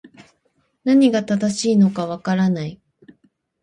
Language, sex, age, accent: Japanese, female, 19-29, 標準語